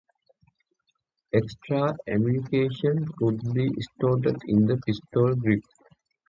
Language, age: English, 19-29